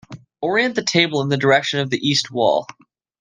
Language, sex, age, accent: English, male, 19-29, United States English